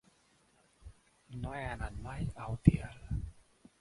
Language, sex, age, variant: Catalan, male, 40-49, Nord-Occidental